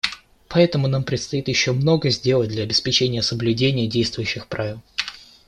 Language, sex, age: Russian, male, under 19